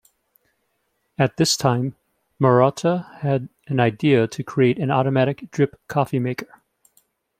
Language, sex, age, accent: English, male, 40-49, United States English